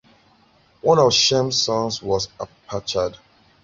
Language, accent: English, United States English